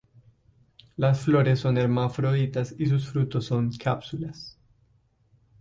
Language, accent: Spanish, Caribe: Cuba, Venezuela, Puerto Rico, República Dominicana, Panamá, Colombia caribeña, México caribeño, Costa del golfo de México